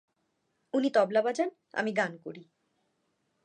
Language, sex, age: Bengali, female, 19-29